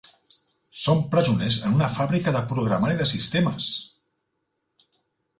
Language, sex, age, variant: Catalan, male, 40-49, Central